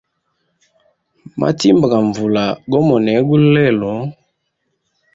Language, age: Hemba, 19-29